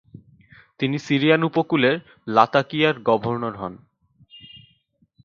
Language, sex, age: Bengali, male, 19-29